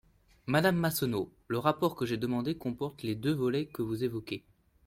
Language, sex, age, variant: French, male, 19-29, Français de métropole